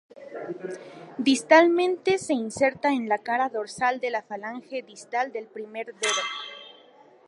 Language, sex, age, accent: Spanish, female, 19-29, México